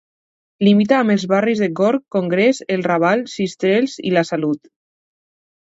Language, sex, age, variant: Catalan, female, under 19, Alacantí